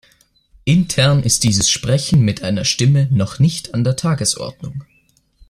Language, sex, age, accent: German, male, 19-29, Österreichisches Deutsch